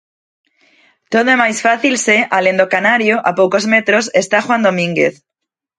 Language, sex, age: Galician, female, 40-49